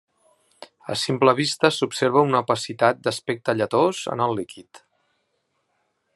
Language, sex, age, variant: Catalan, male, 40-49, Central